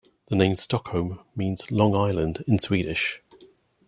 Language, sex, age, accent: English, male, 50-59, England English